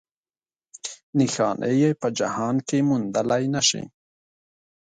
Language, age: Pashto, 30-39